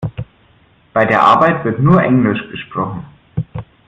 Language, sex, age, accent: German, male, 19-29, Deutschland Deutsch